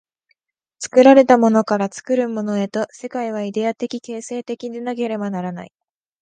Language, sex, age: Japanese, female, 19-29